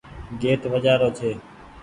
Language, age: Goaria, 19-29